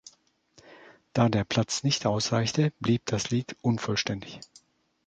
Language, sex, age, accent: German, male, 40-49, Deutschland Deutsch